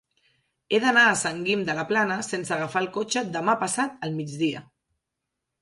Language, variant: Catalan, Central